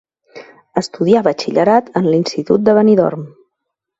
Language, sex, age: Catalan, female, 40-49